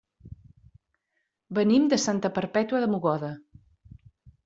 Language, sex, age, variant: Catalan, female, 40-49, Central